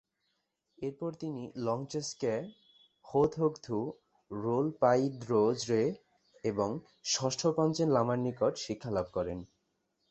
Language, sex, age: Bengali, male, 19-29